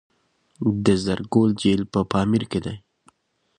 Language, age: Pashto, 19-29